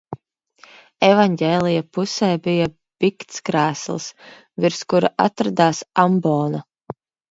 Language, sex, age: Latvian, female, 30-39